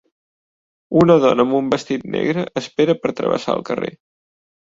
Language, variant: Catalan, Central